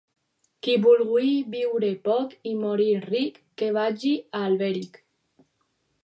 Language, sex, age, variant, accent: Catalan, female, under 19, Alacantí, valencià